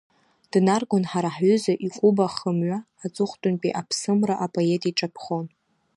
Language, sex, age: Abkhazian, female, under 19